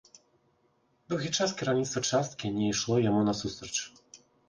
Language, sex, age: Belarusian, male, 30-39